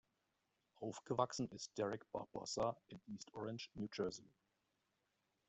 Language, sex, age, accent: German, male, 40-49, Deutschland Deutsch